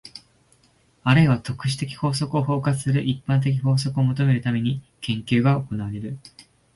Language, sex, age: Japanese, male, 19-29